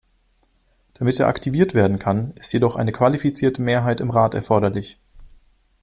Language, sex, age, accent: German, male, 19-29, Deutschland Deutsch